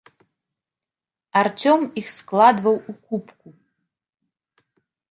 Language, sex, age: Belarusian, female, 30-39